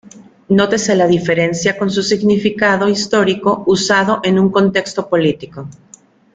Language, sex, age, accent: Spanish, female, 30-39, México